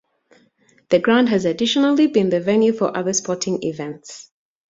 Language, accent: English, England English